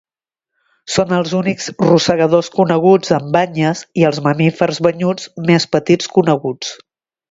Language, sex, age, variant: Catalan, female, 50-59, Septentrional